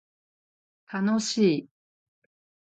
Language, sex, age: Japanese, female, 40-49